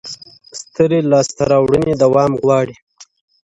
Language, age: Pashto, 19-29